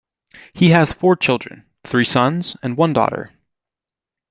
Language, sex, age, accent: English, male, under 19, United States English